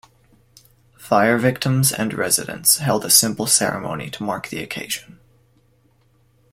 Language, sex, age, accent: English, male, 19-29, Canadian English